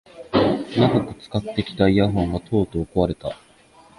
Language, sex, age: Japanese, male, under 19